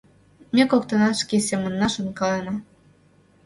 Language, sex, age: Mari, female, under 19